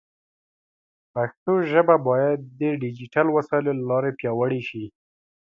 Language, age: Pashto, 19-29